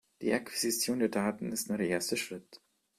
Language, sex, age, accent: German, male, 19-29, Deutschland Deutsch